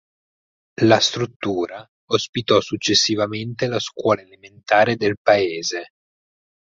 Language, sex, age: Italian, male, 19-29